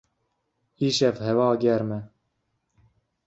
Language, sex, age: Kurdish, male, 19-29